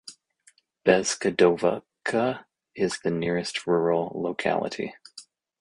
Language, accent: English, United States English